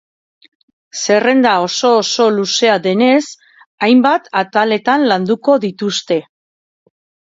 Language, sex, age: Basque, female, 40-49